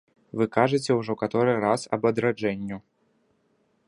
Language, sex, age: Belarusian, male, 19-29